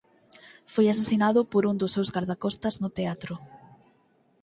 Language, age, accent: Galician, 19-29, Normativo (estándar)